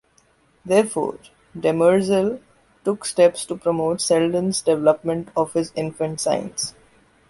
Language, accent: English, India and South Asia (India, Pakistan, Sri Lanka)